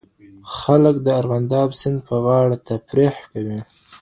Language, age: Pashto, 19-29